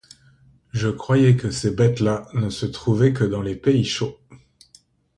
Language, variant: French, Français d'Europe